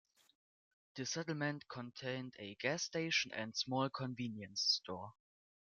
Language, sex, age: English, male, under 19